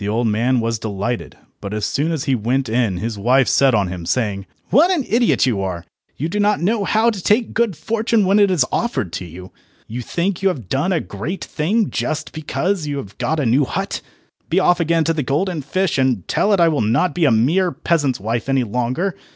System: none